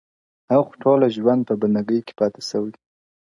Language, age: Pashto, 19-29